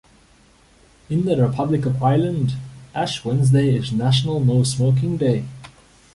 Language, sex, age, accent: English, male, 30-39, Southern African (South Africa, Zimbabwe, Namibia)